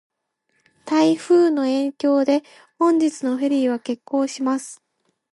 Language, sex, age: Japanese, female, 19-29